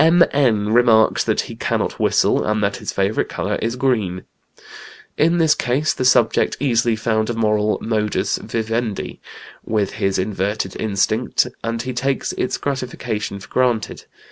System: none